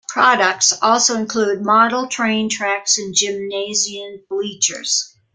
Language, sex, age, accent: English, female, 70-79, United States English